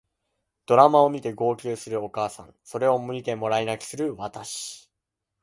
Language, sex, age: Japanese, male, 19-29